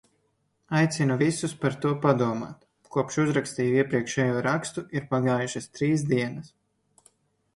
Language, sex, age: Latvian, male, 19-29